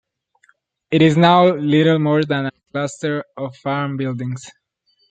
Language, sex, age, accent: English, male, under 19, United States English